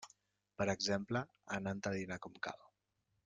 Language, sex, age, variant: Catalan, male, 30-39, Central